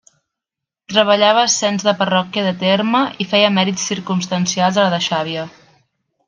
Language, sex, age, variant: Catalan, female, 19-29, Central